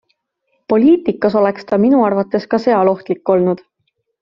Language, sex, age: Estonian, female, 19-29